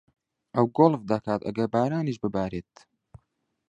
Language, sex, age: Central Kurdish, male, 19-29